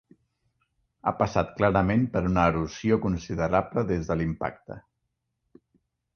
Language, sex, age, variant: Catalan, male, 40-49, Central